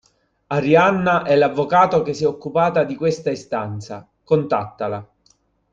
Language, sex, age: Italian, male, 30-39